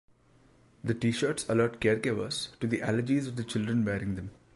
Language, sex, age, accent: English, male, 19-29, India and South Asia (India, Pakistan, Sri Lanka)